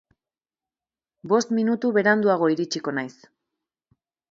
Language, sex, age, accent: Basque, female, 30-39, Erdialdekoa edo Nafarra (Gipuzkoa, Nafarroa)